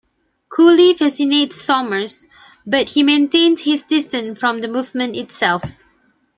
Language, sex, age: English, female, 19-29